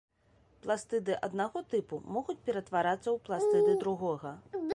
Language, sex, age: Belarusian, female, 30-39